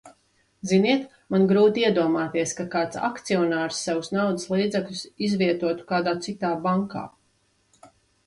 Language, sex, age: Latvian, female, 30-39